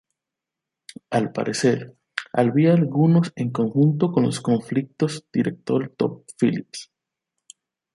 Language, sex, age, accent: Spanish, male, 19-29, Caribe: Cuba, Venezuela, Puerto Rico, República Dominicana, Panamá, Colombia caribeña, México caribeño, Costa del golfo de México